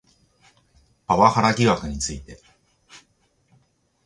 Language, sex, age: Japanese, male, 40-49